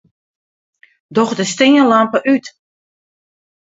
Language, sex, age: Western Frisian, female, 60-69